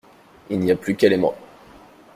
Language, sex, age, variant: French, male, 19-29, Français de métropole